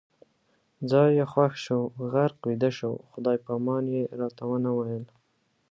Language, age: Pashto, 19-29